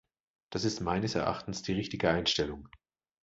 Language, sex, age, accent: German, male, 30-39, Deutschland Deutsch